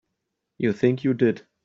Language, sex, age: English, male, 30-39